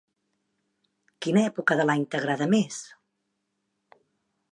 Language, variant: Catalan, Central